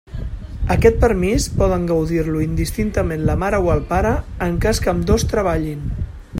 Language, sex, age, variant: Catalan, male, 40-49, Central